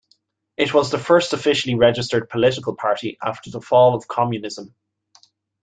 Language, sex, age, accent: English, male, 19-29, Irish English